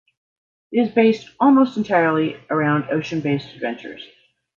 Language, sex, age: English, female, 50-59